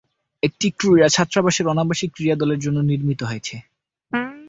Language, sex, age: Bengali, male, 19-29